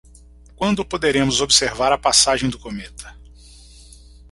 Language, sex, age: Portuguese, male, 40-49